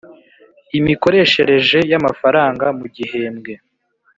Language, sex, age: Kinyarwanda, male, 19-29